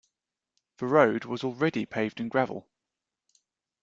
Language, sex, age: English, male, 40-49